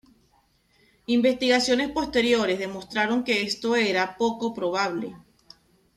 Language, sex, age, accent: Spanish, female, 40-49, Caribe: Cuba, Venezuela, Puerto Rico, República Dominicana, Panamá, Colombia caribeña, México caribeño, Costa del golfo de México